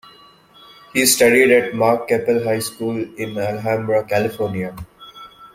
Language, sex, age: English, male, 19-29